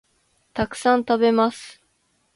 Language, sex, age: Japanese, female, 19-29